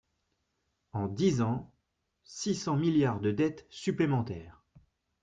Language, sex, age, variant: French, male, 30-39, Français de métropole